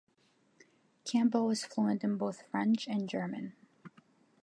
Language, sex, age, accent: English, female, 19-29, United States English